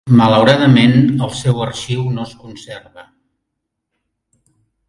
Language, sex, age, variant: Catalan, male, 60-69, Central